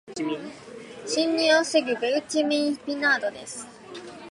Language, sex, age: Japanese, female, 19-29